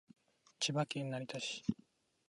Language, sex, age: Japanese, male, 19-29